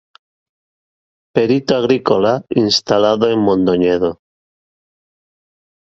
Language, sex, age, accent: Galician, male, 50-59, Atlántico (seseo e gheada)